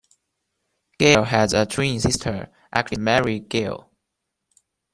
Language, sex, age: English, male, 19-29